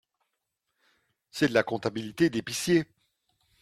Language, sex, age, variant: French, male, 40-49, Français d'Europe